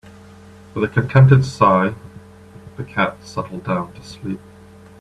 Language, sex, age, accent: English, male, 50-59, Canadian English